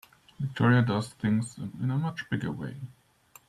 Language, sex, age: English, male, 40-49